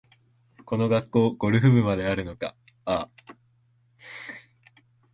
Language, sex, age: Japanese, male, 19-29